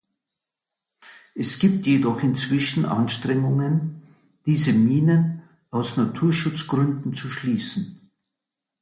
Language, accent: German, Deutschland Deutsch